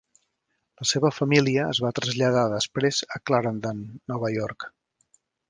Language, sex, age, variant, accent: Catalan, male, 50-59, Central, central